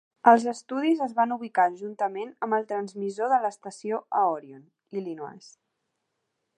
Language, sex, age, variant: Catalan, female, under 19, Central